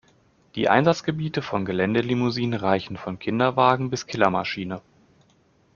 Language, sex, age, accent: German, male, 30-39, Deutschland Deutsch